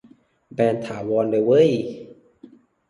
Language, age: Thai, 19-29